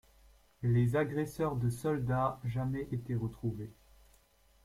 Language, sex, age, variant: French, male, 19-29, Français de métropole